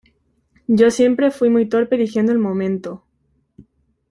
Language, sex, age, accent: Spanish, female, 19-29, España: Centro-Sur peninsular (Madrid, Toledo, Castilla-La Mancha)